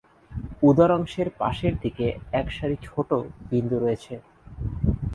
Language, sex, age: Bengali, male, 19-29